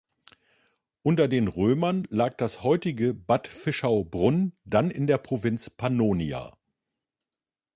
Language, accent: German, Deutschland Deutsch